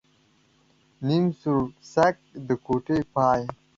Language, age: Pashto, 19-29